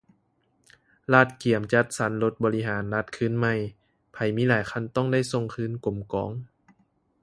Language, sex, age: Lao, male, 19-29